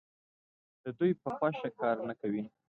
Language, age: Pashto, 19-29